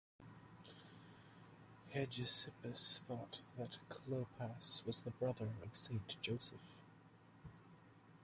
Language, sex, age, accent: English, male, 19-29, United States English